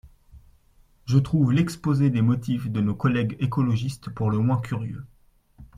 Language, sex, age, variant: French, male, 19-29, Français de métropole